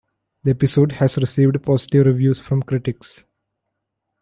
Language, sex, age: English, male, 19-29